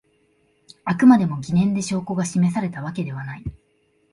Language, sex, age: Japanese, female, 19-29